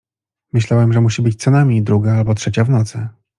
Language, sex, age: Polish, male, 40-49